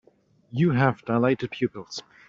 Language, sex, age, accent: English, male, 19-29, England English